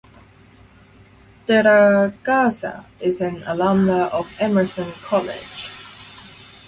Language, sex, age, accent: English, female, 19-29, Hong Kong English